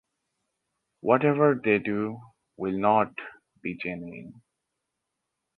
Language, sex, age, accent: English, male, 19-29, United States English